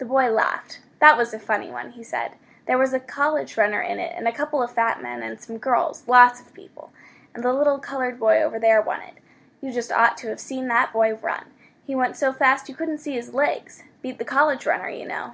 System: none